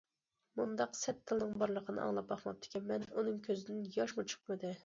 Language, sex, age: Uyghur, female, 30-39